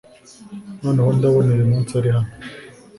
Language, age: Kinyarwanda, 19-29